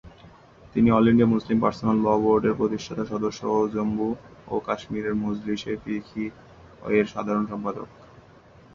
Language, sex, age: Bengali, male, 19-29